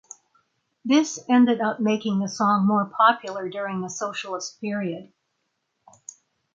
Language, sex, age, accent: English, female, 80-89, United States English